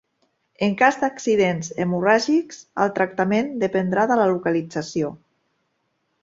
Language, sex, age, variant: Catalan, female, 40-49, Central